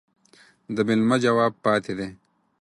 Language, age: Pashto, 19-29